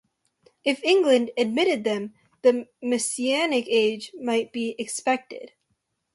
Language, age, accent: English, under 19, United States English